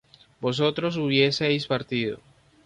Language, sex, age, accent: Spanish, male, 30-39, Caribe: Cuba, Venezuela, Puerto Rico, República Dominicana, Panamá, Colombia caribeña, México caribeño, Costa del golfo de México